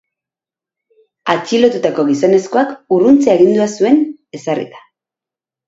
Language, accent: Basque, Mendebalekoa (Araba, Bizkaia, Gipuzkoako mendebaleko herri batzuk)